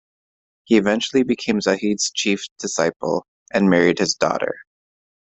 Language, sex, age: English, male, 19-29